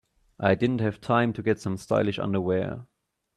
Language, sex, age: English, male, 19-29